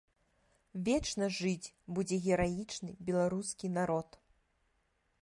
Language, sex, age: Belarusian, female, 19-29